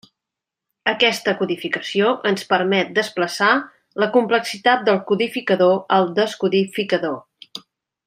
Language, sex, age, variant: Catalan, female, 50-59, Central